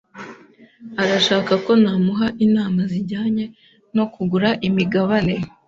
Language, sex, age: Kinyarwanda, female, 19-29